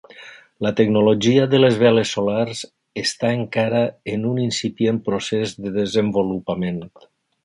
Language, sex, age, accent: Catalan, male, 60-69, valencià